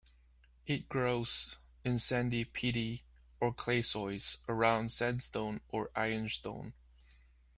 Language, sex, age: English, male, 30-39